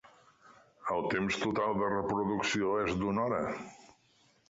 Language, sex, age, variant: Catalan, male, 60-69, Central